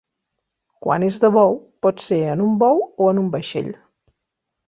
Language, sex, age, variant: Catalan, female, 40-49, Central